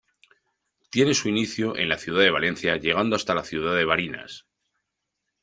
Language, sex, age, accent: Spanish, male, 40-49, España: Centro-Sur peninsular (Madrid, Toledo, Castilla-La Mancha)